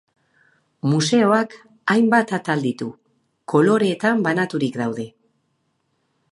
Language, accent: Basque, Erdialdekoa edo Nafarra (Gipuzkoa, Nafarroa)